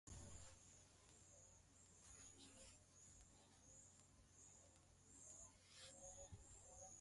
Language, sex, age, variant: Swahili, female, 19-29, Kiswahili Sanifu (EA)